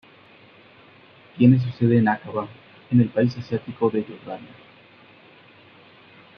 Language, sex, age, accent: Spanish, male, 30-39, México